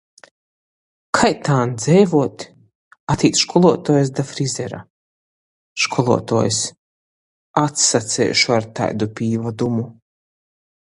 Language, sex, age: Latgalian, female, 30-39